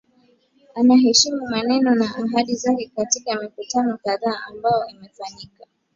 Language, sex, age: Swahili, female, 19-29